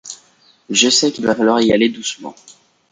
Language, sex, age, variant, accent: French, male, 19-29, Français des départements et régions d'outre-mer, Français de Guadeloupe